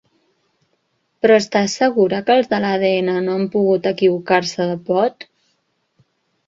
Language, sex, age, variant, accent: Catalan, female, 19-29, Central, central